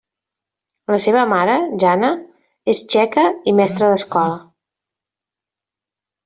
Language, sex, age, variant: Catalan, female, 40-49, Central